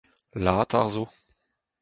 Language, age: Breton, 30-39